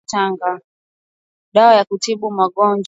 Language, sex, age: Swahili, female, 19-29